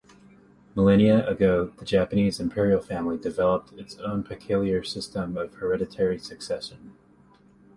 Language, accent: English, United States English